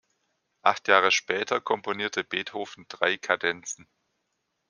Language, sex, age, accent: German, male, 40-49, Deutschland Deutsch